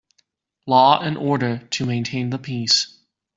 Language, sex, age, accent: English, male, 19-29, United States English